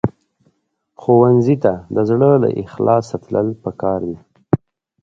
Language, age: Pashto, 19-29